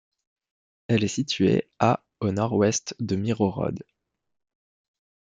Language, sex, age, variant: French, male, 30-39, Français de métropole